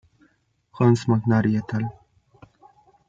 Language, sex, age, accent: Spanish, male, 19-29, Andino-Pacífico: Colombia, Perú, Ecuador, oeste de Bolivia y Venezuela andina